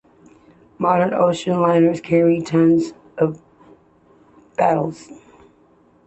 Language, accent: English, United States English